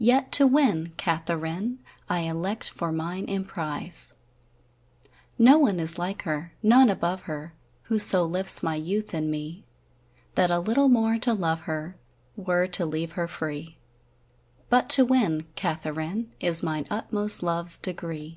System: none